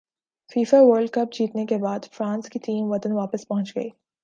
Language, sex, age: Urdu, female, 19-29